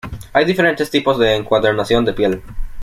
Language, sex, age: Spanish, male, under 19